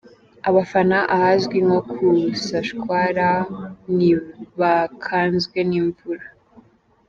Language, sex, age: Kinyarwanda, female, 19-29